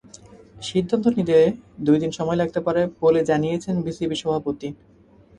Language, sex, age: Bengali, male, 19-29